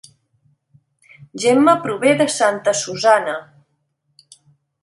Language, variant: Catalan, Central